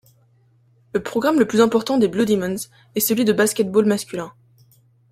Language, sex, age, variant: French, female, 19-29, Français de métropole